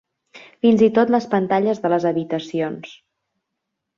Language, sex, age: Catalan, female, 19-29